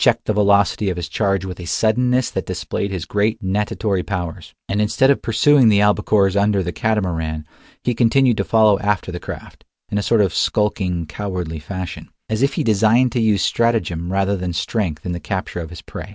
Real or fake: real